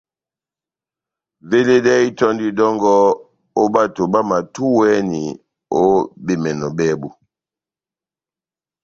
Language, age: Batanga, 60-69